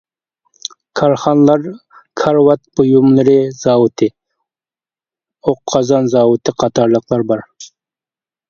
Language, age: Uyghur, 19-29